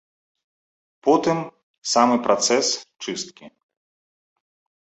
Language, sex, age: Belarusian, male, 30-39